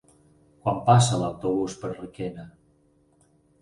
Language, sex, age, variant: Catalan, male, 60-69, Balear